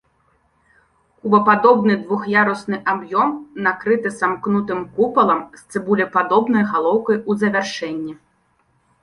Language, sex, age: Belarusian, female, 19-29